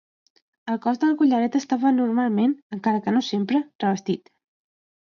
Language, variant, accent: Catalan, Central, central